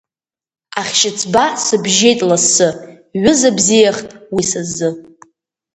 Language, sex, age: Abkhazian, female, under 19